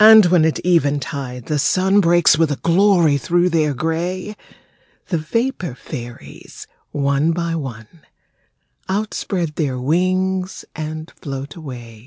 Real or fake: real